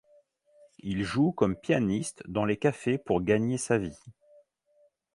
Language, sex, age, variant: French, male, 50-59, Français de métropole